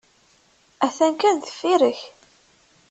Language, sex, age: Kabyle, female, 30-39